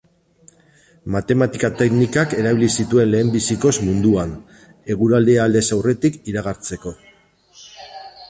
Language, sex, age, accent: Basque, male, 50-59, Mendebalekoa (Araba, Bizkaia, Gipuzkoako mendebaleko herri batzuk)